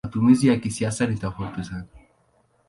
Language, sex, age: Swahili, male, 19-29